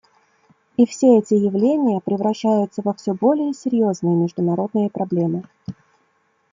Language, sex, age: Russian, female, 30-39